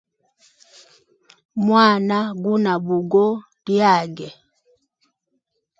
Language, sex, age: Hemba, female, 30-39